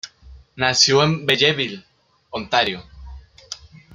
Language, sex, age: Spanish, male, under 19